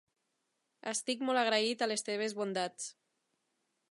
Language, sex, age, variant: Catalan, female, 30-39, Nord-Occidental